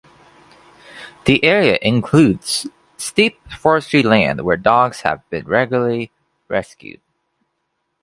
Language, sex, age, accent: English, male, 19-29, United States English